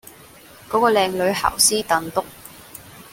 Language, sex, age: Cantonese, female, 19-29